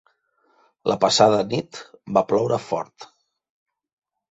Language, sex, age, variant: Catalan, male, 50-59, Central